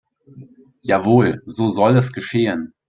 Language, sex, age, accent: German, male, 19-29, Deutschland Deutsch